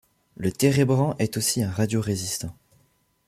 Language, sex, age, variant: French, male, under 19, Français de métropole